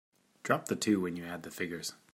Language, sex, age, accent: English, male, 30-39, Canadian English